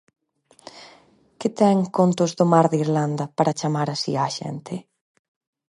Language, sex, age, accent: Galician, female, 30-39, Normativo (estándar)